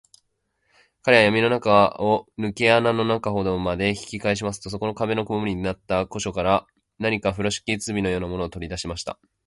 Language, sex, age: Japanese, male, 19-29